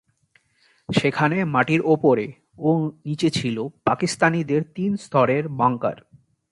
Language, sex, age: Bengali, male, 19-29